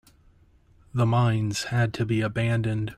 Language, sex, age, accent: English, male, 19-29, United States English